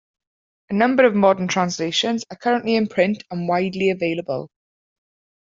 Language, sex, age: English, female, 19-29